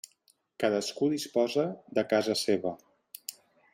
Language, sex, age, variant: Catalan, male, 40-49, Central